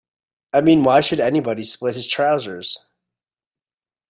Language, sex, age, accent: English, male, 30-39, United States English